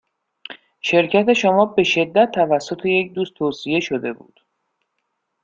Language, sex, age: Persian, male, 30-39